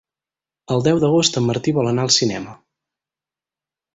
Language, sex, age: Catalan, male, 19-29